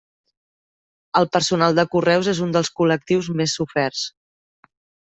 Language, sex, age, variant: Catalan, female, 30-39, Central